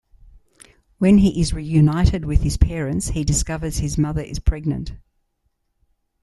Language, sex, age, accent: English, female, 60-69, Australian English